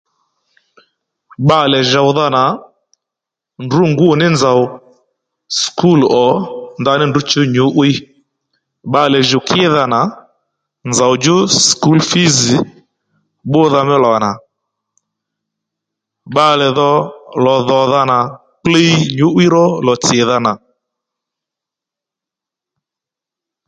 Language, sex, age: Lendu, male, 40-49